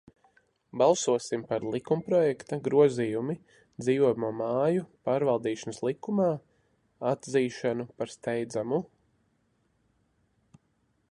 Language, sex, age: Latvian, male, 30-39